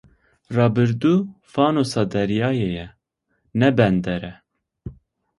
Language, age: Kurdish, 19-29